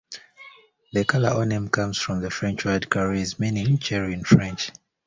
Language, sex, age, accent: English, male, 19-29, United States English